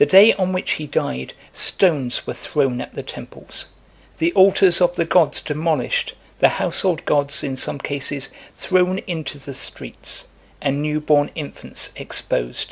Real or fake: real